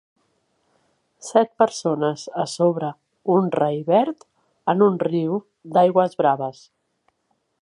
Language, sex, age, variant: Catalan, female, 40-49, Central